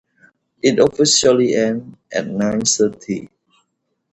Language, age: English, 30-39